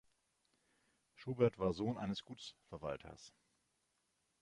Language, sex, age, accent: German, male, 40-49, Deutschland Deutsch